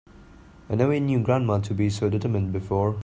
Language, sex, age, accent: English, male, 19-29, India and South Asia (India, Pakistan, Sri Lanka)